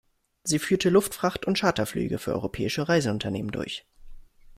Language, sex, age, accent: German, male, 19-29, Deutschland Deutsch